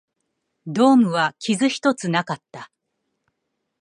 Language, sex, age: Japanese, female, 40-49